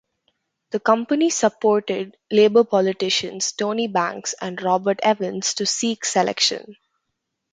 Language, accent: English, India and South Asia (India, Pakistan, Sri Lanka)